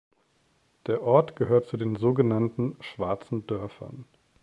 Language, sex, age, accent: German, male, 30-39, Deutschland Deutsch